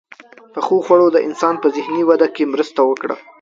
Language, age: Pashto, 19-29